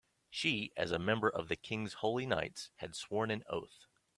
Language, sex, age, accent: English, male, 40-49, United States English